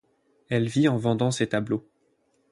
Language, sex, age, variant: French, male, 19-29, Français de métropole